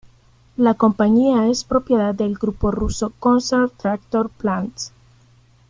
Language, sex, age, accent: Spanish, female, 30-39, América central